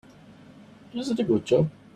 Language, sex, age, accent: English, male, 30-39, England English